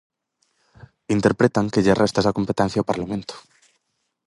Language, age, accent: Galician, under 19, Central (gheada); Oriental (común en zona oriental)